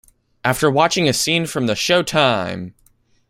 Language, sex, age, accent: English, male, under 19, United States English